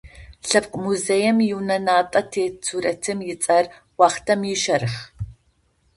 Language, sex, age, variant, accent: Adyghe, female, 50-59, Адыгабзэ (Кирил, пстэумэ зэдыряе), Бжъэдыгъу (Bjeduğ)